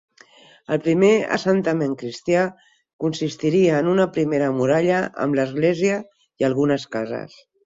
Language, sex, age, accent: Catalan, female, 50-59, Barcelona